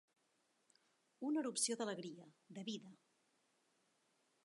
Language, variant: Catalan, Septentrional